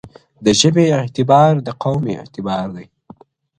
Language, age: Pashto, under 19